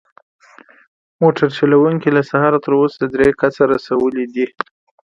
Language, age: Pashto, 30-39